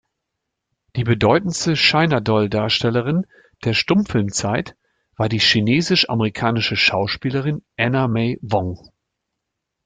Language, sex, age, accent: German, male, 50-59, Deutschland Deutsch